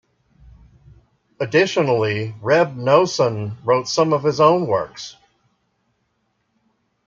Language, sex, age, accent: English, male, 40-49, United States English